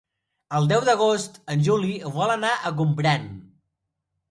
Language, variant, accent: Catalan, Central, central